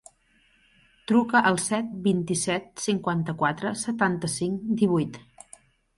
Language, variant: Catalan, Central